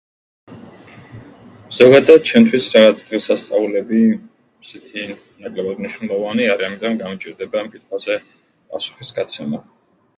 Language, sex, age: Georgian, male, 30-39